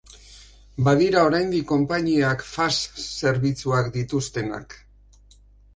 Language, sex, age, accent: Basque, male, 60-69, Mendebalekoa (Araba, Bizkaia, Gipuzkoako mendebaleko herri batzuk)